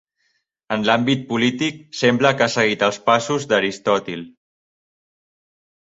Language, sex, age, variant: Catalan, male, 30-39, Central